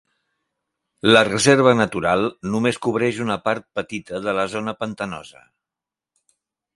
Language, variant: Catalan, Central